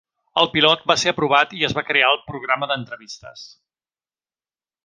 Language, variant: Catalan, Central